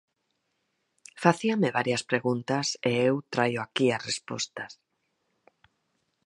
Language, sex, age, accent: Galician, female, 50-59, Normativo (estándar)